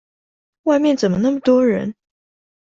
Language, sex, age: Chinese, female, under 19